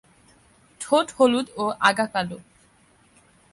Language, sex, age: Bengali, female, under 19